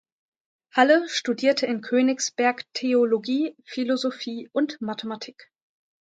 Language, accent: German, Deutschland Deutsch